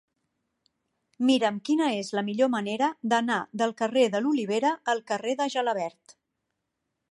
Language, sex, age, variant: Catalan, female, 40-49, Central